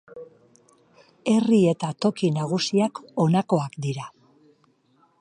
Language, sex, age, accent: Basque, female, 50-59, Mendebalekoa (Araba, Bizkaia, Gipuzkoako mendebaleko herri batzuk)